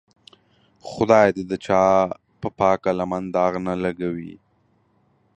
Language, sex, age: Pashto, male, 19-29